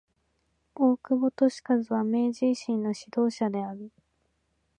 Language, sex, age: Japanese, female, 19-29